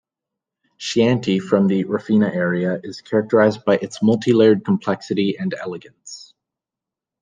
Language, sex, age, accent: English, male, 30-39, Canadian English